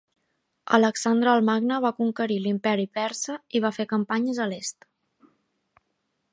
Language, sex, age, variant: Catalan, female, 19-29, Balear